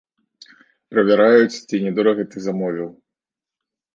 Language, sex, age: Belarusian, male, 19-29